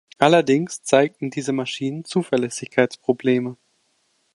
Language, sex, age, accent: German, male, 19-29, Deutschland Deutsch